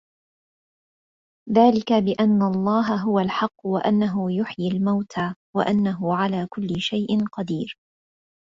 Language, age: Arabic, 30-39